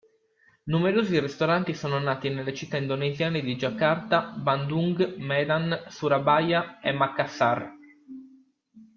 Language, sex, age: Italian, male, 19-29